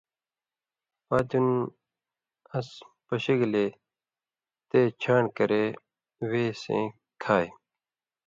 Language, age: Indus Kohistani, 19-29